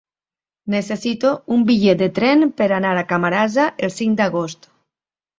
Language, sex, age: Catalan, female, 40-49